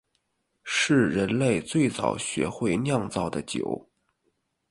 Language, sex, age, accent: Chinese, male, 19-29, 出生地：北京市